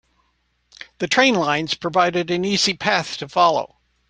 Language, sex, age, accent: English, male, 70-79, United States English